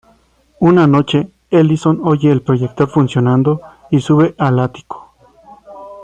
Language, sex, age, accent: Spanish, male, 40-49, México